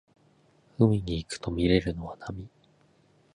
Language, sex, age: Japanese, male, 19-29